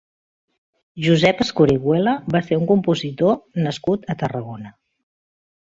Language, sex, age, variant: Catalan, female, 40-49, Central